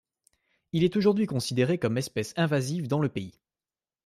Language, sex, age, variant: French, male, 19-29, Français de métropole